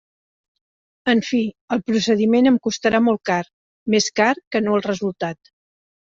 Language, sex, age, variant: Catalan, female, 60-69, Central